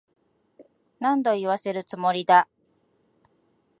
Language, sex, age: Japanese, female, 40-49